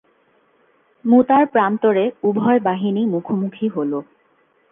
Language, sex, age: Bengali, female, 19-29